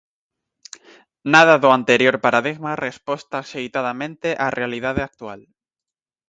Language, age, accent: Galician, 19-29, Atlántico (seseo e gheada); Normativo (estándar)